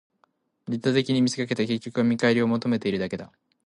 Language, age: Japanese, 19-29